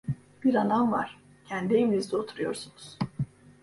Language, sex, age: Turkish, female, 50-59